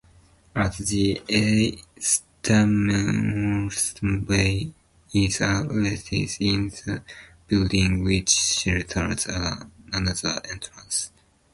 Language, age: English, 19-29